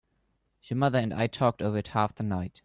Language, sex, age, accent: English, male, under 19, England English